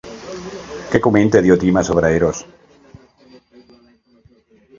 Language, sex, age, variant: Catalan, male, 50-59, Central